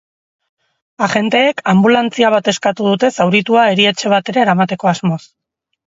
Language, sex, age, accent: Basque, female, 40-49, Erdialdekoa edo Nafarra (Gipuzkoa, Nafarroa)